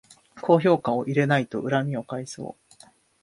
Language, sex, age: Japanese, male, 19-29